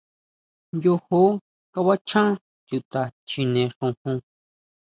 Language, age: Huautla Mazatec, 30-39